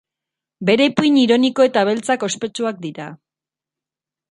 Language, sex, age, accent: Basque, female, 40-49, Erdialdekoa edo Nafarra (Gipuzkoa, Nafarroa)